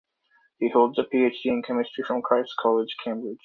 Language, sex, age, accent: English, male, 19-29, United States English